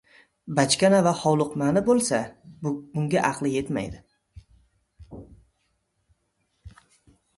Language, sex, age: Uzbek, male, 30-39